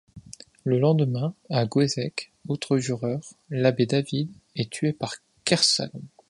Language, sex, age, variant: French, male, 19-29, Français de métropole